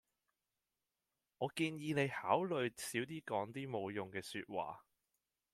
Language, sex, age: Cantonese, male, 19-29